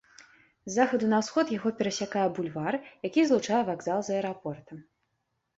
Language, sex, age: Belarusian, female, 19-29